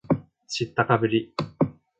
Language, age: Japanese, 19-29